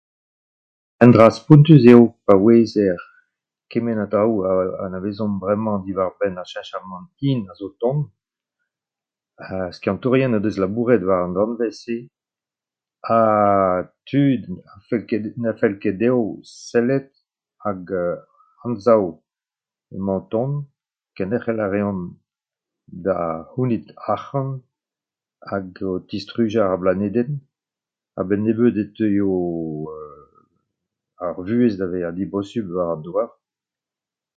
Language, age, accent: Breton, 70-79, Leoneg